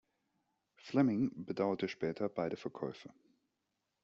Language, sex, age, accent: German, male, 30-39, Deutschland Deutsch